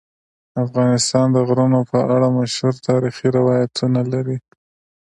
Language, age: Pashto, 30-39